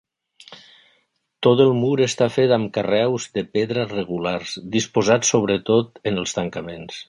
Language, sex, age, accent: Catalan, male, 60-69, valencià